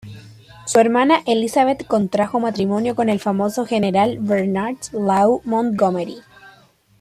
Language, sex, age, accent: Spanish, female, under 19, Chileno: Chile, Cuyo